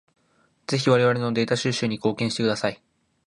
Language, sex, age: Japanese, male, 19-29